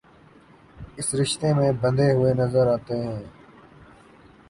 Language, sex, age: Urdu, male, 19-29